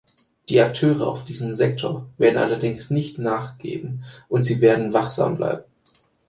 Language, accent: German, Deutschland Deutsch